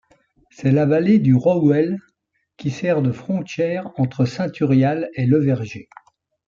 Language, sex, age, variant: French, male, 70-79, Français de métropole